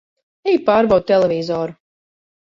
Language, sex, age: Latvian, female, 30-39